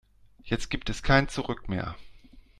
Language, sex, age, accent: German, male, 40-49, Deutschland Deutsch